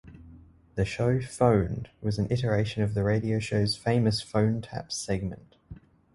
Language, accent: English, Australian English